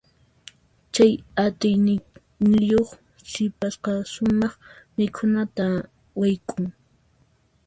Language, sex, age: Puno Quechua, female, 19-29